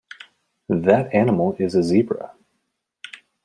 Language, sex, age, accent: English, male, 30-39, United States English